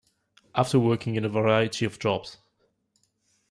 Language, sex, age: English, male, 19-29